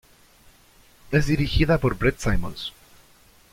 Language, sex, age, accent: Spanish, male, 19-29, Chileno: Chile, Cuyo